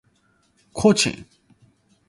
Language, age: Cantonese, 19-29